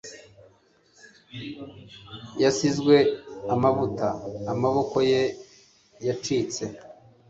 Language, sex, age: Kinyarwanda, male, 40-49